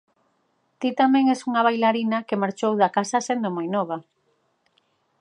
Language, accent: Galician, Normativo (estándar)